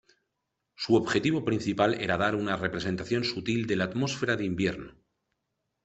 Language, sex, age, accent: Spanish, male, 40-49, España: Centro-Sur peninsular (Madrid, Toledo, Castilla-La Mancha)